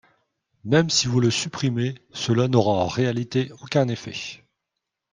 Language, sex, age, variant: French, male, 30-39, Français de métropole